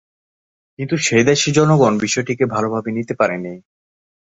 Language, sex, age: Bengali, male, 19-29